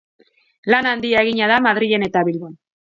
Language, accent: Basque, Mendebalekoa (Araba, Bizkaia, Gipuzkoako mendebaleko herri batzuk)